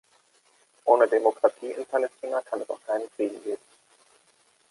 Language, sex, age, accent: German, male, 30-39, Deutschland Deutsch